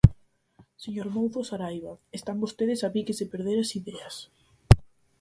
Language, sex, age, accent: Galician, female, under 19, Normativo (estándar)